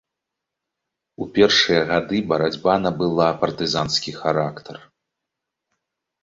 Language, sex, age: Belarusian, male, 30-39